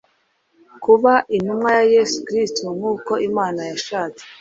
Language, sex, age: Kinyarwanda, female, 30-39